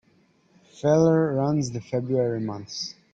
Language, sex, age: English, male, 19-29